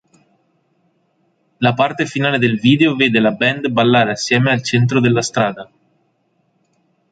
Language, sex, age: Italian, male, 30-39